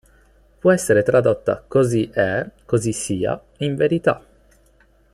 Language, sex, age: Italian, male, 19-29